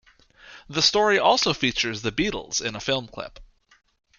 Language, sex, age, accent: English, male, 30-39, Canadian English